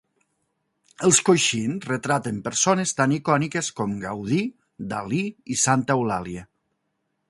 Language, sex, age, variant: Catalan, male, 40-49, Nord-Occidental